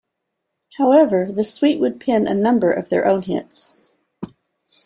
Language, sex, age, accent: English, female, 40-49, United States English